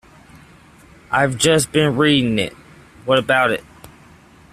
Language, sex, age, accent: English, male, 19-29, United States English